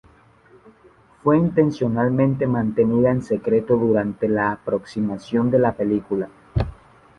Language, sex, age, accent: Spanish, male, 30-39, Caribe: Cuba, Venezuela, Puerto Rico, República Dominicana, Panamá, Colombia caribeña, México caribeño, Costa del golfo de México